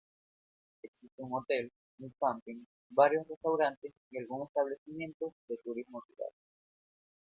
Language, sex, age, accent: Spanish, male, 19-29, Caribe: Cuba, Venezuela, Puerto Rico, República Dominicana, Panamá, Colombia caribeña, México caribeño, Costa del golfo de México